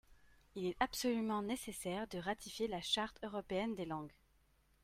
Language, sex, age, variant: French, female, 30-39, Français de métropole